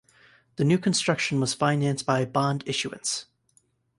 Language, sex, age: English, male, 19-29